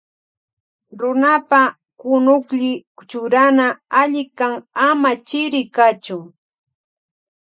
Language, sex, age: Loja Highland Quichua, female, 40-49